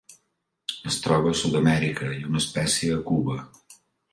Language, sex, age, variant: Catalan, male, 50-59, Central